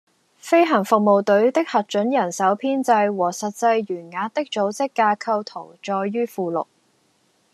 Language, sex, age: Cantonese, female, 19-29